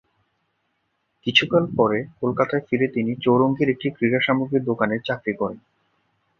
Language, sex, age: Bengali, male, 19-29